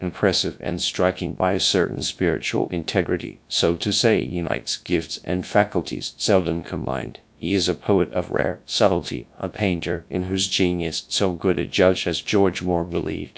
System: TTS, GradTTS